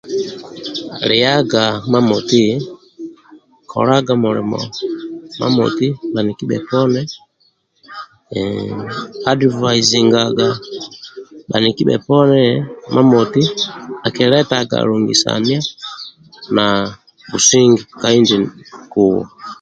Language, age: Amba (Uganda), 30-39